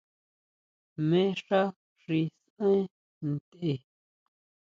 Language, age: Huautla Mazatec, 30-39